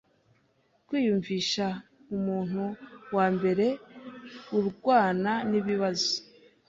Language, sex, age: Kinyarwanda, female, 19-29